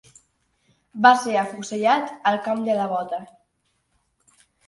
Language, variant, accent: Catalan, Nord-Occidental, nord-occidental